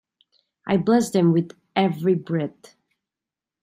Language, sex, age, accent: English, female, 19-29, England English